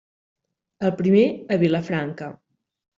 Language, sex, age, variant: Catalan, female, 19-29, Central